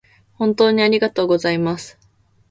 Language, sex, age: Japanese, female, 19-29